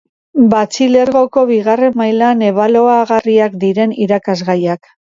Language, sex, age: Basque, female, 50-59